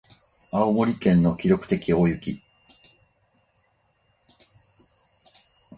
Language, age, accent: Japanese, 50-59, 標準語